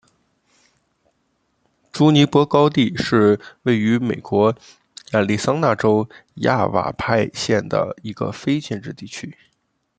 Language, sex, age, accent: Chinese, male, 30-39, 出生地：黑龙江省